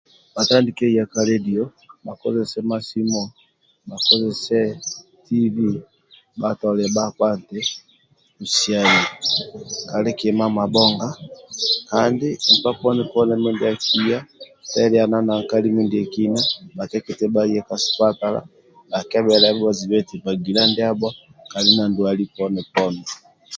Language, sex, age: Amba (Uganda), male, 50-59